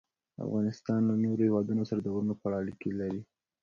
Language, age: Pashto, under 19